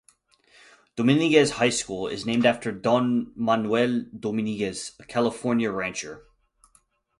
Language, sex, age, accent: English, male, 19-29, United States English